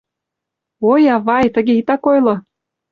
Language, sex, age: Mari, female, 30-39